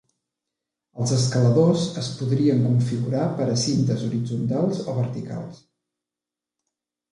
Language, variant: Catalan, Central